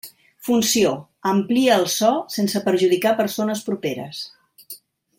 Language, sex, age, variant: Catalan, female, 60-69, Central